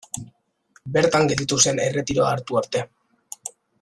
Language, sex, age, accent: Basque, male, under 19, Erdialdekoa edo Nafarra (Gipuzkoa, Nafarroa)